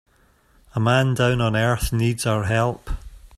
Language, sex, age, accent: English, male, 40-49, Scottish English